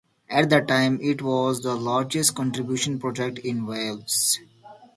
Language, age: English, under 19